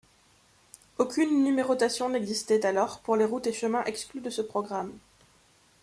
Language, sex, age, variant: French, female, 19-29, Français de métropole